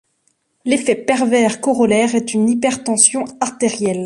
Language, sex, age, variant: French, female, 19-29, Français de métropole